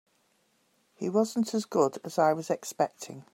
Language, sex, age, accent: English, female, 50-59, England English